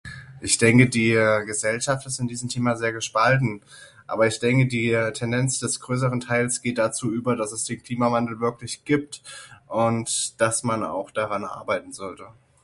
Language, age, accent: German, 30-39, Deutschland Deutsch